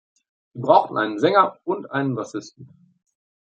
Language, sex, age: German, male, 19-29